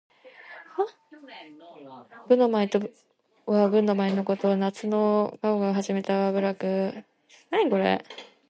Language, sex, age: Japanese, female, 19-29